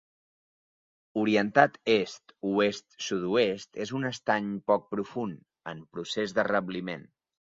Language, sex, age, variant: Catalan, male, 19-29, Central